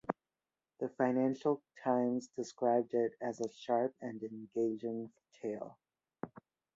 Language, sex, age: English, male, 19-29